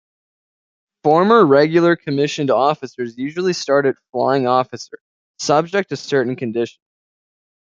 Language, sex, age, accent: English, male, under 19, Canadian English